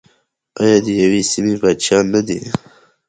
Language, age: Pashto, 19-29